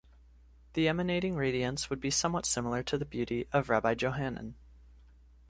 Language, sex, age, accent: English, male, 19-29, United States English